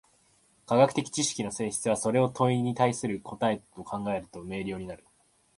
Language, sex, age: Japanese, male, 19-29